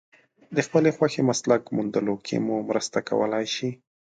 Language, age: Pashto, 30-39